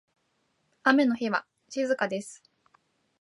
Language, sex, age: Japanese, female, 19-29